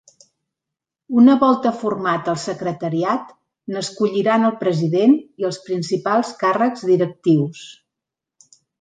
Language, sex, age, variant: Catalan, female, 50-59, Central